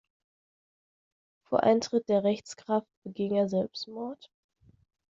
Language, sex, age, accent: German, female, 19-29, Deutschland Deutsch